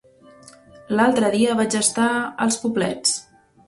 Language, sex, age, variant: Catalan, female, 19-29, Central